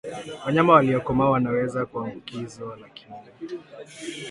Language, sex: Swahili, male